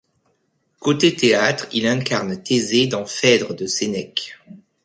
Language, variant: French, Français de métropole